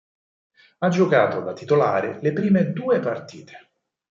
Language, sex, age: Italian, male, 30-39